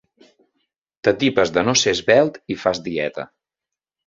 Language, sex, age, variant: Catalan, male, 30-39, Central